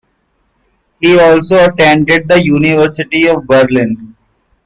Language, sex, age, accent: English, male, under 19, India and South Asia (India, Pakistan, Sri Lanka)